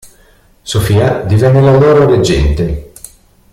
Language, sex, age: Italian, male, 50-59